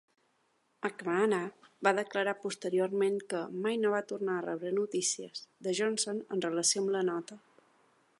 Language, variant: Catalan, Balear